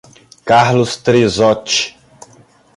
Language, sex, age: Portuguese, male, 30-39